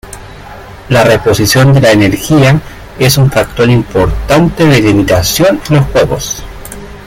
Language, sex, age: Spanish, male, 30-39